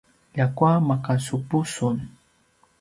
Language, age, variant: Paiwan, 30-39, pinayuanan a kinaikacedasan (東排灣語)